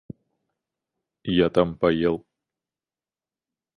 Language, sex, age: Russian, male, 30-39